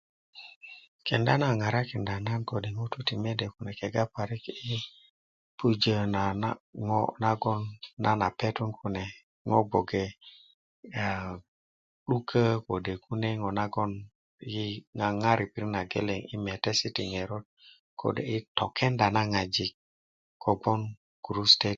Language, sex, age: Kuku, male, 30-39